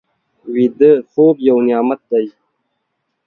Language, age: Pashto, 30-39